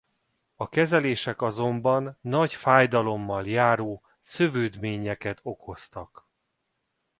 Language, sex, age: Hungarian, male, 40-49